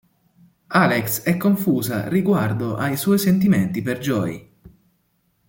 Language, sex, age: Italian, male, 19-29